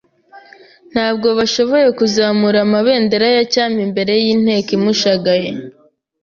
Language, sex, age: Kinyarwanda, female, 19-29